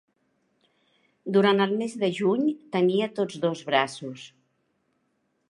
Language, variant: Catalan, Central